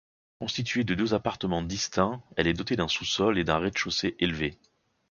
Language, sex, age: French, male, 40-49